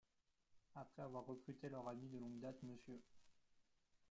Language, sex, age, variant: French, male, 19-29, Français de métropole